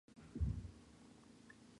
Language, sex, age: Japanese, male, 19-29